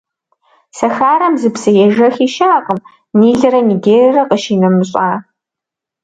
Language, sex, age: Kabardian, female, 19-29